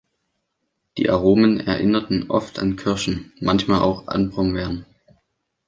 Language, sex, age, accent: German, male, under 19, Deutschland Deutsch